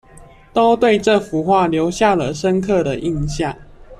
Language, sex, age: Chinese, male, under 19